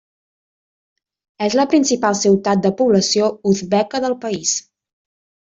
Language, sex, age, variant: Catalan, female, 30-39, Central